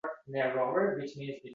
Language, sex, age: Uzbek, male, under 19